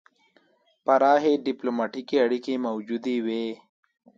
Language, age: Pashto, 19-29